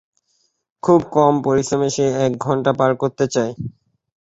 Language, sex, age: Bengali, male, 19-29